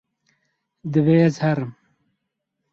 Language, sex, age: Kurdish, male, 30-39